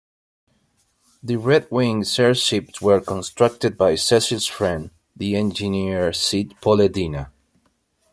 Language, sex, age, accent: English, male, 40-49, United States English